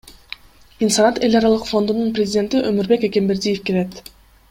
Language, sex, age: Kyrgyz, female, 19-29